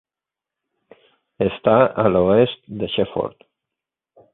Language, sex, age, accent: Catalan, male, 40-49, valencià